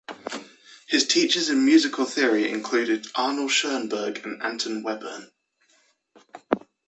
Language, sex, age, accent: English, male, under 19, England English